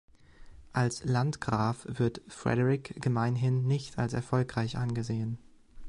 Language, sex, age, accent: German, male, 19-29, Deutschland Deutsch